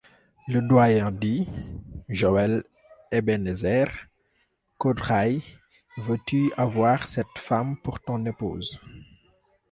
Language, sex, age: French, male, 19-29